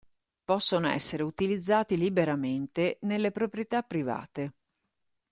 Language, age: Italian, 50-59